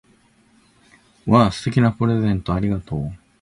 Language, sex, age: Japanese, male, 60-69